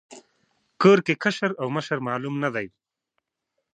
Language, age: Pashto, 19-29